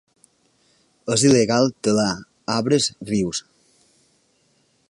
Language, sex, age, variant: Catalan, male, 19-29, Balear